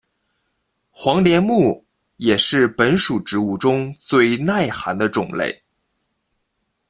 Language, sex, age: Chinese, male, 19-29